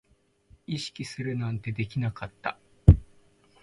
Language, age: Japanese, 19-29